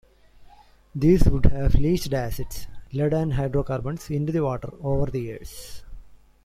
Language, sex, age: English, male, 40-49